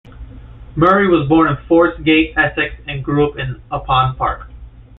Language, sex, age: English, male, 19-29